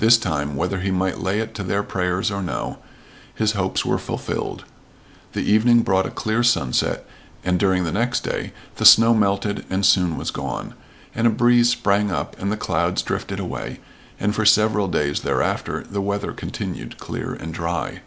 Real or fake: real